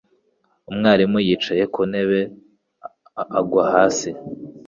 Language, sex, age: Kinyarwanda, male, 19-29